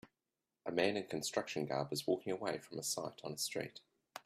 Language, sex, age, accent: English, male, 30-39, New Zealand English